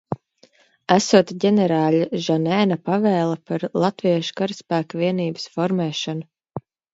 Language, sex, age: Latvian, female, 30-39